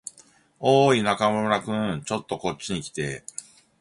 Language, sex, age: Japanese, male, 50-59